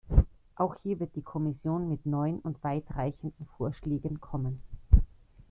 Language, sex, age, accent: German, female, 50-59, Österreichisches Deutsch